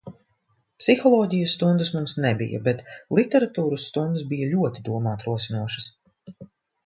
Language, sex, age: Latvian, female, 40-49